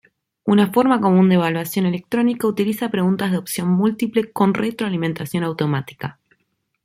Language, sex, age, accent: Spanish, female, 19-29, Rioplatense: Argentina, Uruguay, este de Bolivia, Paraguay